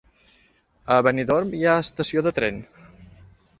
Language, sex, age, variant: Catalan, male, 30-39, Balear